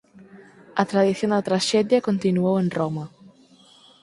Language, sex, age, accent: Galician, female, 19-29, Neofalante